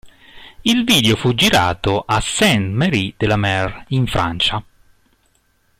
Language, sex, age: Italian, male, 40-49